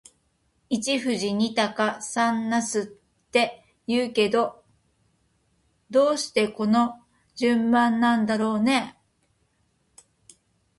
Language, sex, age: Japanese, female, 50-59